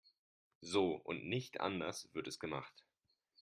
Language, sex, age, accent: German, male, 19-29, Deutschland Deutsch